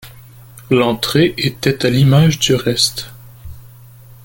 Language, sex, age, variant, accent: French, male, 19-29, Français d'Amérique du Nord, Français du Canada